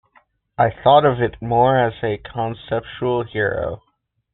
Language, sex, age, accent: English, male, under 19, United States English